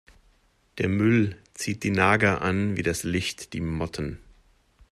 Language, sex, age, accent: German, male, 40-49, Deutschland Deutsch